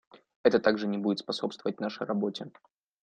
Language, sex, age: Russian, male, 19-29